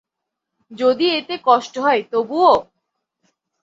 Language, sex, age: Bengali, female, 19-29